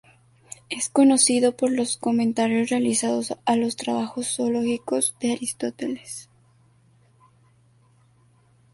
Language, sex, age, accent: Spanish, female, 19-29, México